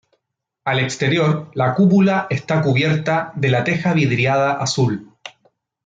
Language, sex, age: Spanish, male, 30-39